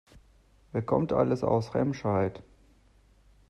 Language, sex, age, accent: German, male, 30-39, Deutschland Deutsch